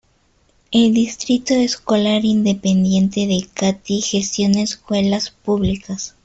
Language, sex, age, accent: Spanish, female, under 19, Andino-Pacífico: Colombia, Perú, Ecuador, oeste de Bolivia y Venezuela andina